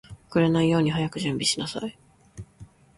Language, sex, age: Japanese, female, 19-29